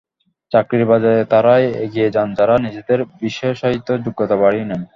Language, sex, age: Bengali, male, 19-29